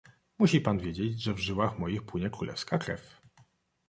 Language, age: Polish, 40-49